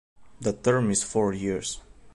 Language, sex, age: English, male, 19-29